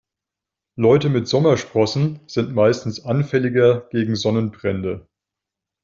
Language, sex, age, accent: German, male, 50-59, Deutschland Deutsch